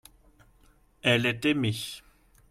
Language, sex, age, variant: French, male, 30-39, Français de métropole